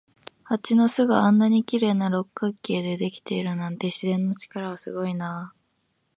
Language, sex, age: Japanese, female, 19-29